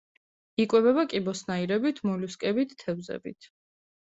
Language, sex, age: Georgian, female, 19-29